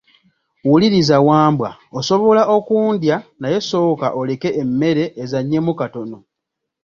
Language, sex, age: Ganda, male, 19-29